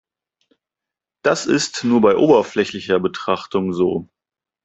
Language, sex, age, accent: German, male, 19-29, Deutschland Deutsch